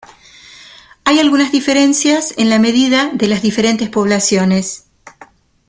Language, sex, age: Spanish, female, 50-59